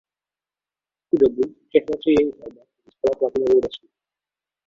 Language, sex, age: Czech, male, 30-39